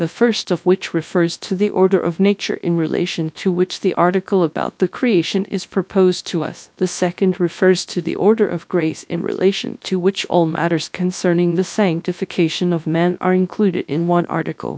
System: TTS, GradTTS